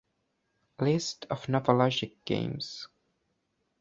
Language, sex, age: English, male, under 19